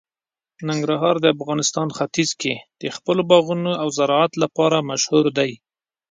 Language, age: Pashto, 30-39